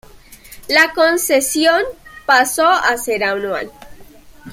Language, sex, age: Spanish, female, 19-29